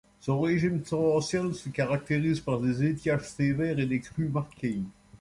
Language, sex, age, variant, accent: French, male, 70-79, Français d'Europe, Français de Belgique